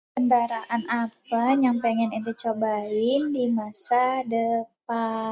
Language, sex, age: Betawi, male, 19-29